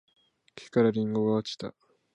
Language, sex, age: Japanese, male, 19-29